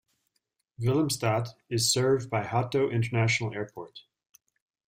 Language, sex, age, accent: English, male, 30-39, United States English